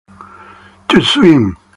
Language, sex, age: English, male, 60-69